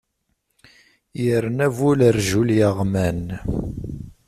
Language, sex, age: Kabyle, male, 30-39